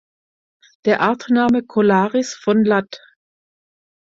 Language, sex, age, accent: German, female, 50-59, Deutschland Deutsch